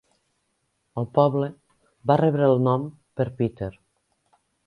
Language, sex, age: Catalan, female, 50-59